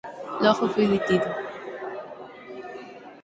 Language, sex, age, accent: Galician, female, 19-29, Atlántico (seseo e gheada); Normativo (estándar)